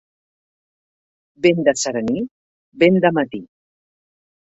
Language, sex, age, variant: Catalan, female, 40-49, Central